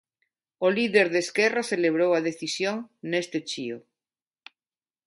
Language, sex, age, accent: Galician, female, 50-59, Neofalante